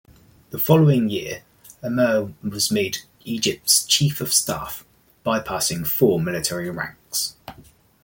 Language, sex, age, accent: English, male, 40-49, England English